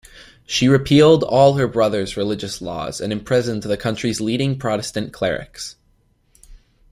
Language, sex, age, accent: English, male, under 19, United States English